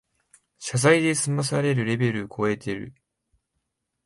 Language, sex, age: Japanese, male, 19-29